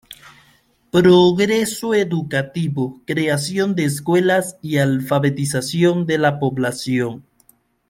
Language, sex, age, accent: Spanish, male, 30-39, Caribe: Cuba, Venezuela, Puerto Rico, República Dominicana, Panamá, Colombia caribeña, México caribeño, Costa del golfo de México